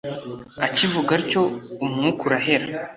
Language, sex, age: Kinyarwanda, male, under 19